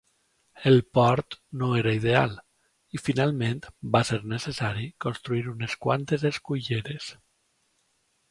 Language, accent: Catalan, valencià